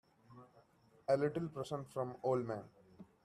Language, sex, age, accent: English, male, 19-29, India and South Asia (India, Pakistan, Sri Lanka)